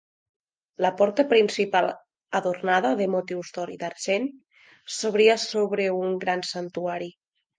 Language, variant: Catalan, Nord-Occidental